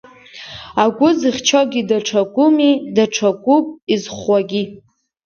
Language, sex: Abkhazian, female